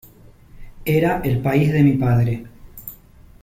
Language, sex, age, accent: Spanish, male, 40-49, Rioplatense: Argentina, Uruguay, este de Bolivia, Paraguay